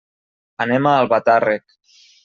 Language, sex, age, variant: Catalan, male, 19-29, Nord-Occidental